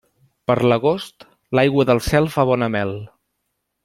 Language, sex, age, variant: Catalan, male, 19-29, Central